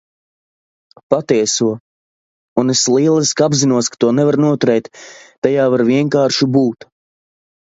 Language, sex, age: Latvian, male, 19-29